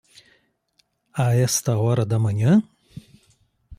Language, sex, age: Portuguese, male, 50-59